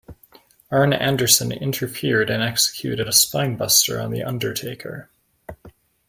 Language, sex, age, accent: English, male, 30-39, United States English